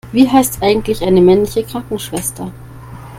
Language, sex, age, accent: German, female, 19-29, Deutschland Deutsch